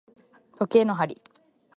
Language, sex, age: Japanese, female, 19-29